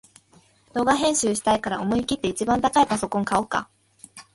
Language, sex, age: Japanese, female, 19-29